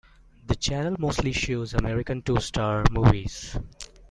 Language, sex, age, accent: English, male, 19-29, India and South Asia (India, Pakistan, Sri Lanka)